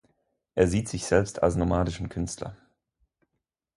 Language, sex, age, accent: German, male, 19-29, Schweizerdeutsch